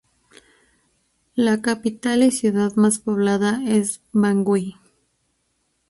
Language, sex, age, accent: Spanish, female, 19-29, México